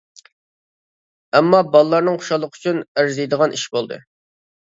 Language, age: Uyghur, 19-29